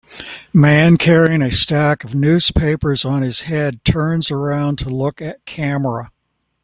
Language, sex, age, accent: English, male, 70-79, United States English